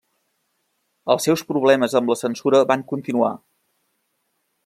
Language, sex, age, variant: Catalan, male, 30-39, Central